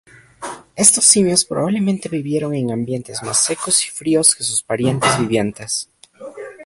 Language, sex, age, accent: Spanish, male, under 19, Andino-Pacífico: Colombia, Perú, Ecuador, oeste de Bolivia y Venezuela andina